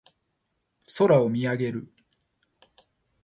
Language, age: Japanese, 40-49